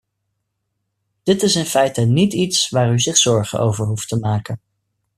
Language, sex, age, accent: Dutch, male, 19-29, Nederlands Nederlands